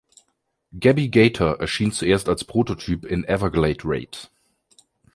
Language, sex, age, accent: German, male, 30-39, Deutschland Deutsch